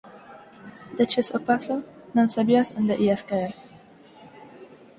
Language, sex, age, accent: Galician, female, 19-29, Neofalante